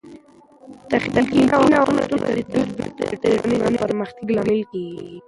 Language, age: Pashto, 19-29